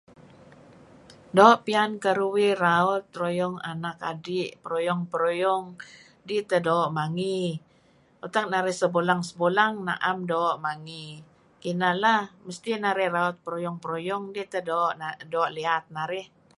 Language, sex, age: Kelabit, female, 60-69